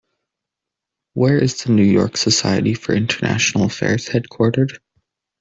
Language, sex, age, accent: English, male, 19-29, Canadian English